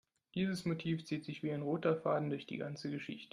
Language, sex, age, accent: German, male, 19-29, Deutschland Deutsch